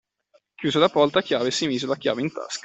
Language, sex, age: Italian, male, 19-29